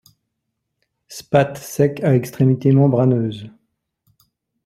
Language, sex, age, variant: French, male, 40-49, Français de métropole